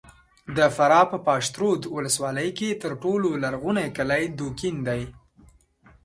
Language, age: Pashto, 19-29